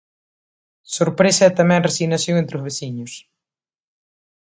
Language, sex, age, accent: Galician, female, 30-39, Atlántico (seseo e gheada)